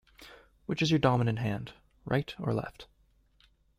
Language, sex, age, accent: English, male, 19-29, Canadian English